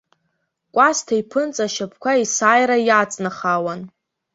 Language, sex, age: Abkhazian, female, under 19